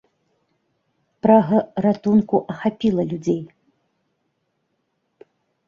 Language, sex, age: Belarusian, female, 40-49